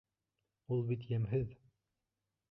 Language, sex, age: Bashkir, male, 19-29